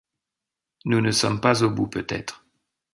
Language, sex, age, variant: French, male, 50-59, Français de métropole